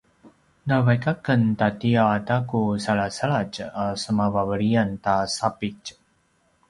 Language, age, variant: Paiwan, 30-39, pinayuanan a kinaikacedasan (東排灣語)